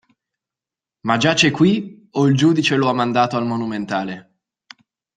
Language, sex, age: Italian, male, 30-39